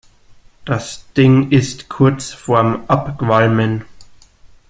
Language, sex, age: German, male, 19-29